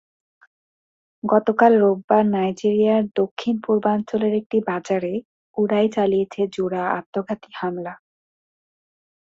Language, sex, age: Bengali, female, 19-29